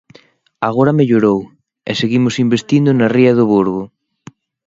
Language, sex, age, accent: Galician, male, 30-39, Normativo (estándar)